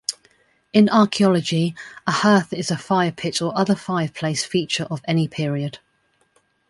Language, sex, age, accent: English, female, 30-39, England English